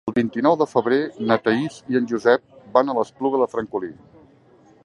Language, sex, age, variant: Catalan, male, 50-59, Central